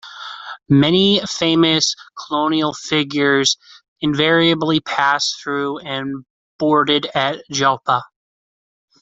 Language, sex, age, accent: English, male, 19-29, United States English